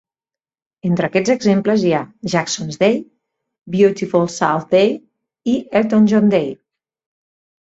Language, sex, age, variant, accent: Catalan, female, 40-49, Central, Barcelonès